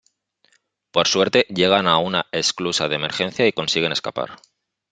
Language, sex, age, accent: Spanish, male, 30-39, España: Norte peninsular (Asturias, Castilla y León, Cantabria, País Vasco, Navarra, Aragón, La Rioja, Guadalajara, Cuenca)